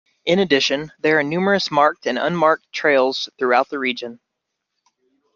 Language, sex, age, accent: English, male, 30-39, United States English